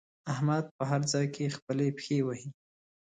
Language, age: Pashto, 30-39